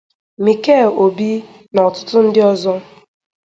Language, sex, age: Igbo, female, under 19